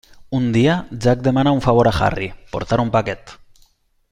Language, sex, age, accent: Catalan, male, 19-29, valencià